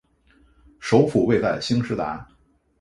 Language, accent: Chinese, 出生地：北京市